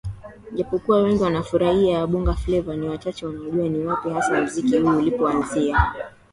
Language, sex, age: Swahili, female, 19-29